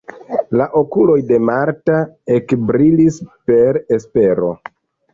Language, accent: Esperanto, Internacia